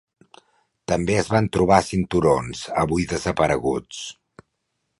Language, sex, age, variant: Catalan, male, 40-49, Central